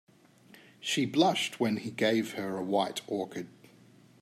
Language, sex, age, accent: English, male, 30-39, Australian English